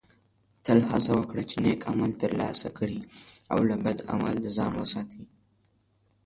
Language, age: Pashto, under 19